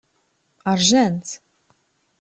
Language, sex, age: Kabyle, female, 30-39